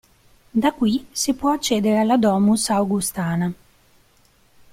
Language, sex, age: Italian, female, 40-49